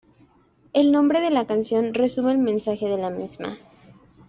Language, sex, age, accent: Spanish, female, 19-29, México